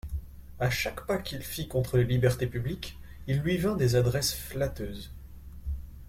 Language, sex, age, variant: French, male, 19-29, Français de métropole